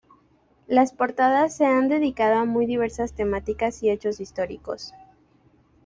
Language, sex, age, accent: Spanish, female, 19-29, México